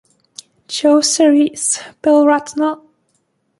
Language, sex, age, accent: English, female, 19-29, England English